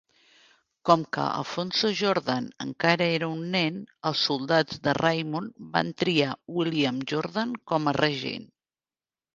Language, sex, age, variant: Catalan, female, 50-59, Central